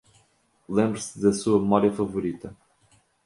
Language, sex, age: Portuguese, male, 40-49